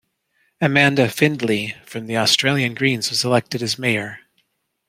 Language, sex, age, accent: English, male, 60-69, United States English